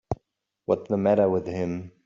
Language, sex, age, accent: English, male, 40-49, England English